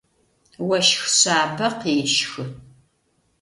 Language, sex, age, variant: Adyghe, female, 50-59, Адыгабзэ (Кирил, пстэумэ зэдыряе)